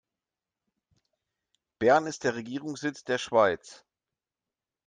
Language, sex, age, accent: German, male, 40-49, Deutschland Deutsch